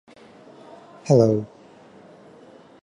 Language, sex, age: Japanese, male, 19-29